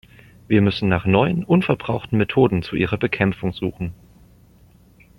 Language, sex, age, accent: German, male, 30-39, Deutschland Deutsch